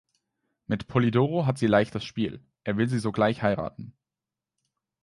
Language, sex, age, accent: German, male, 19-29, Deutschland Deutsch